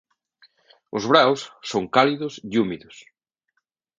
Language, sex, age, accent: Galician, male, 40-49, Central (sen gheada)